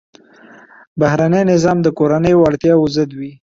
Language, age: Pashto, 19-29